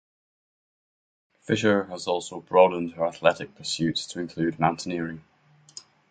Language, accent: English, England English